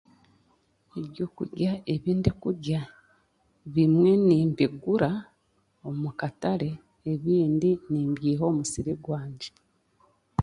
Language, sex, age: Chiga, female, 30-39